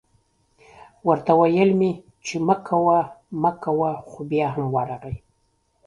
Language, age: Pashto, 40-49